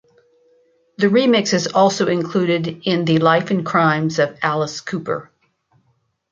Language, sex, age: English, female, 60-69